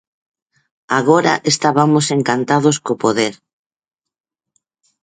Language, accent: Galician, Normativo (estándar)